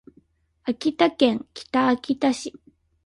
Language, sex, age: Japanese, female, 19-29